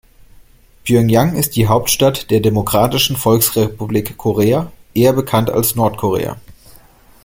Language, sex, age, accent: German, male, 30-39, Deutschland Deutsch